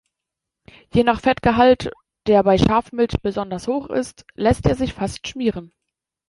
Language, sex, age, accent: German, female, 30-39, Deutschland Deutsch